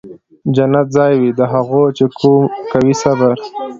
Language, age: Pashto, 19-29